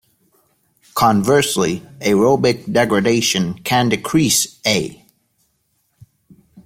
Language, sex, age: English, male, 19-29